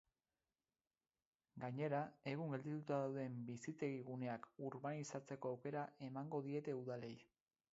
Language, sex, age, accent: Basque, male, 30-39, Mendebalekoa (Araba, Bizkaia, Gipuzkoako mendebaleko herri batzuk)